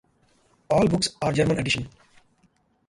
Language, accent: English, India and South Asia (India, Pakistan, Sri Lanka)